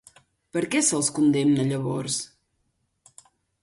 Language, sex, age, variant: Catalan, female, 40-49, Septentrional